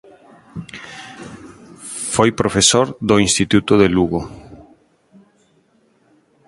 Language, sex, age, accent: Galician, male, 40-49, Neofalante